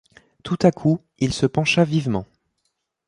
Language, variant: French, Français de métropole